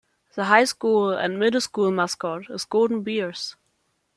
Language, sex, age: English, female, under 19